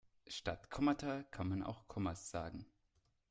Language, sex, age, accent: German, male, 19-29, Deutschland Deutsch